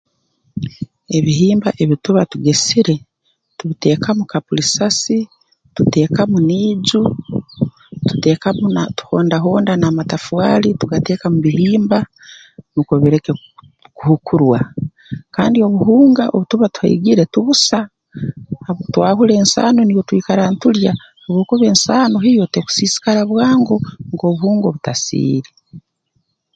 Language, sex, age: Tooro, female, 40-49